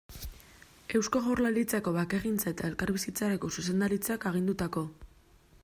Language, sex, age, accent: Basque, female, 19-29, Mendebalekoa (Araba, Bizkaia, Gipuzkoako mendebaleko herri batzuk)